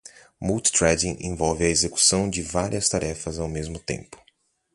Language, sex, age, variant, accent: Portuguese, male, 19-29, Portuguese (Brasil), Paulista